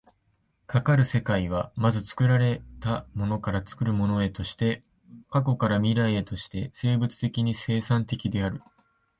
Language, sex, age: Japanese, male, 19-29